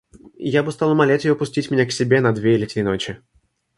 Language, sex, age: Russian, male, 19-29